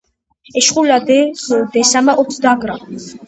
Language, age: Svan, 19-29